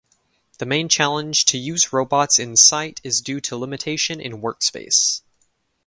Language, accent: English, United States English